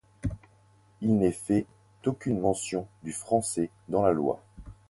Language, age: French, 30-39